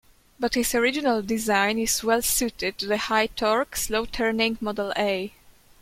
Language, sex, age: English, female, under 19